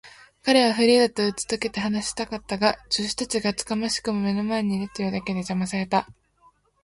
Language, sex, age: Japanese, female, 19-29